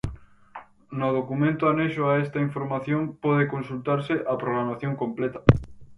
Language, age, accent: Galician, under 19, Atlántico (seseo e gheada)